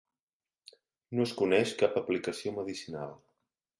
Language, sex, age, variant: Catalan, male, 50-59, Central